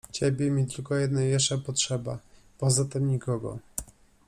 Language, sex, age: Polish, male, 40-49